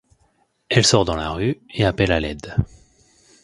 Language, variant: French, Français de métropole